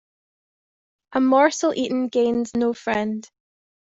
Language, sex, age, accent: English, female, 19-29, Scottish English